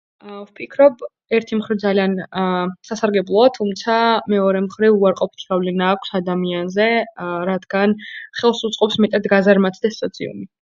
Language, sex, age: Georgian, female, 19-29